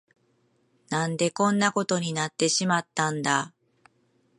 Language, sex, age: Japanese, female, 50-59